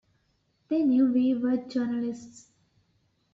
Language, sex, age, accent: English, female, 19-29, England English